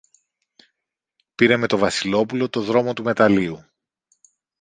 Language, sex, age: Greek, male, 50-59